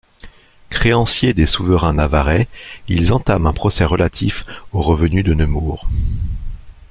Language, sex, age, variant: French, male, 40-49, Français de métropole